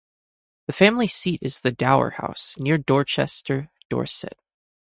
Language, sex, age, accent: English, male, 19-29, United States English